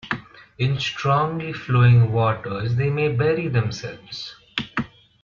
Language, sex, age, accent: English, male, 19-29, India and South Asia (India, Pakistan, Sri Lanka)